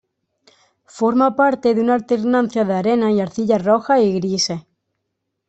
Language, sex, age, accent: Spanish, female, 19-29, España: Sur peninsular (Andalucia, Extremadura, Murcia)